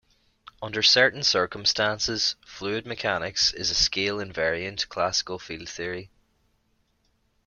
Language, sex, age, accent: English, male, 30-39, Irish English